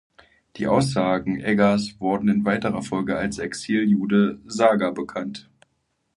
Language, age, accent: German, 19-29, Deutschland Deutsch